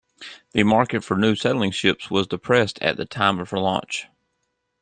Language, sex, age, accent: English, male, 40-49, United States English